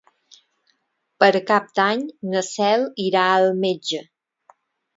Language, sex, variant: Catalan, female, Balear